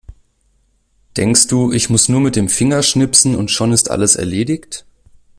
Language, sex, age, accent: German, male, 19-29, Deutschland Deutsch